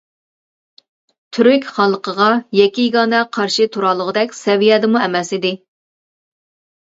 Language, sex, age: Uyghur, female, 40-49